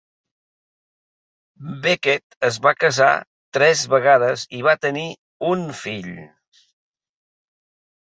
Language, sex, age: Catalan, male, 50-59